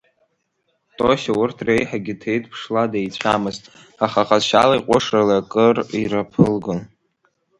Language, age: Abkhazian, under 19